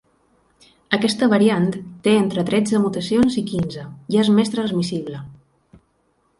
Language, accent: Catalan, balear; central